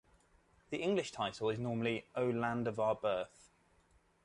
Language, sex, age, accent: English, male, 30-39, England English